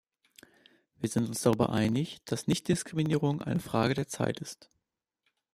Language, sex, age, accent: German, male, 19-29, Deutschland Deutsch